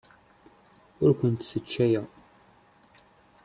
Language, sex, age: Kabyle, male, 30-39